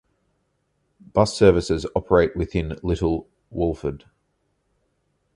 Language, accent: English, Australian English